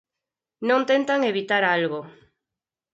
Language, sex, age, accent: Galician, female, 40-49, Oriental (común en zona oriental)